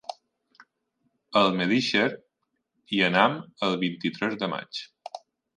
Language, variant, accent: Catalan, Balear, mallorquí